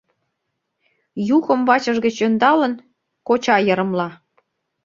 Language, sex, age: Mari, female, 40-49